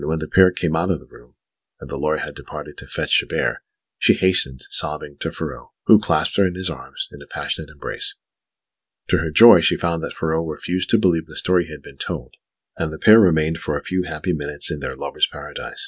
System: none